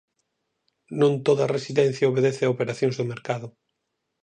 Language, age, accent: Galician, 40-49, Normativo (estándar)